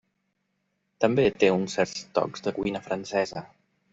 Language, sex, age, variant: Catalan, male, 30-39, Central